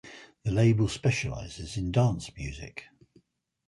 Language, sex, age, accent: English, male, 70-79, England English